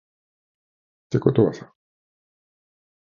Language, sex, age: Japanese, male, 50-59